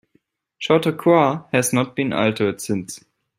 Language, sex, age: English, male, 19-29